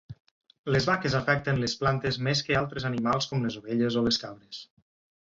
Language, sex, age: Catalan, male, 30-39